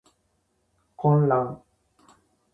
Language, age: Japanese, 40-49